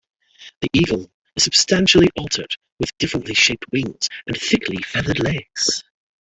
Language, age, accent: English, 30-39, Canadian English